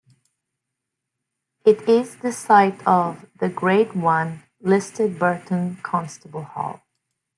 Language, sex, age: English, female, 40-49